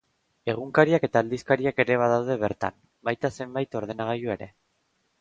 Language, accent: Basque, Erdialdekoa edo Nafarra (Gipuzkoa, Nafarroa)